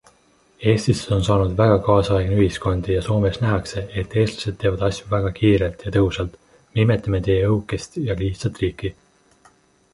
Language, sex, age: Estonian, male, 30-39